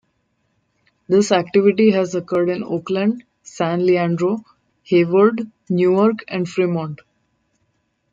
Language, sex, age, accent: English, female, 19-29, India and South Asia (India, Pakistan, Sri Lanka)